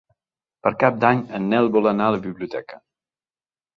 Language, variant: Catalan, Central